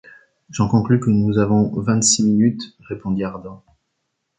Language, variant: French, Français de métropole